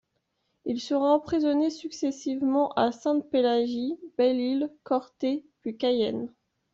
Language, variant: French, Français de métropole